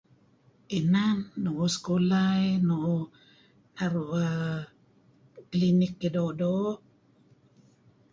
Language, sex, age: Kelabit, female, 50-59